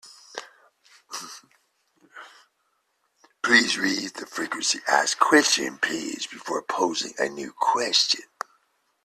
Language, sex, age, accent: English, male, 50-59, England English